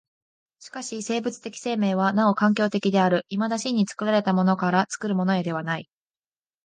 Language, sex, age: Japanese, female, under 19